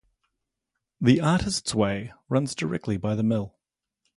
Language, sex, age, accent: English, male, 40-49, New Zealand English